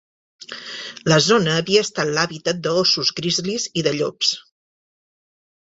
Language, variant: Catalan, Central